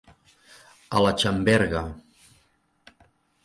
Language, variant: Catalan, Central